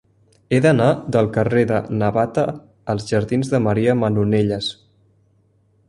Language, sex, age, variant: Catalan, male, 19-29, Central